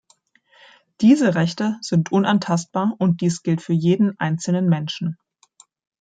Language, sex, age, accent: German, female, 30-39, Deutschland Deutsch